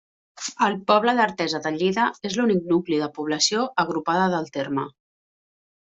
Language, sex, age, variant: Catalan, female, 30-39, Central